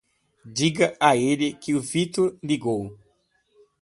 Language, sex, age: Portuguese, male, 50-59